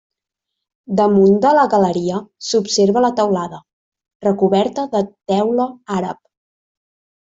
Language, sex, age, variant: Catalan, female, 30-39, Central